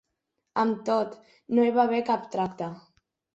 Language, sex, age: Catalan, female, 40-49